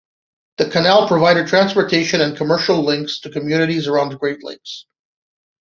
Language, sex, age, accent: English, male, 40-49, Canadian English